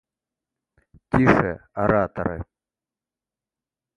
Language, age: Russian, 50-59